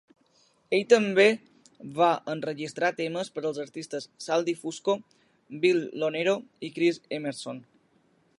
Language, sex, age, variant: Catalan, male, under 19, Balear